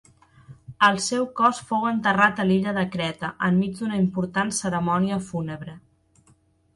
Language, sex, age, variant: Catalan, female, 30-39, Central